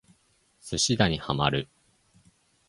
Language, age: Japanese, under 19